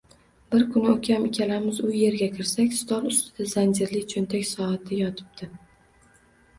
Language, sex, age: Uzbek, female, 19-29